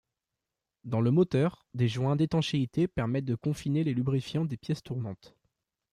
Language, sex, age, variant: French, male, under 19, Français de métropole